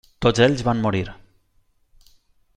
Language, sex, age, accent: Catalan, male, 19-29, valencià